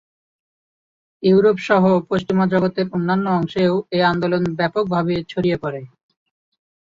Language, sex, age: Bengali, male, 19-29